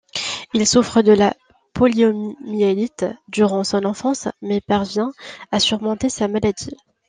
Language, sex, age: French, female, 19-29